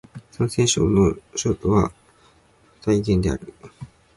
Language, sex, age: Japanese, male, 19-29